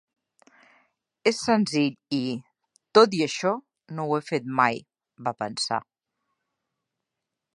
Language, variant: Catalan, Nord-Occidental